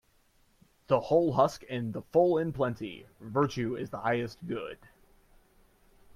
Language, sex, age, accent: English, male, 19-29, United States English